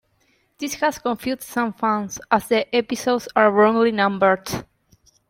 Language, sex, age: English, female, 19-29